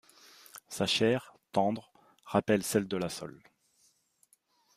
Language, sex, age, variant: French, male, 40-49, Français de métropole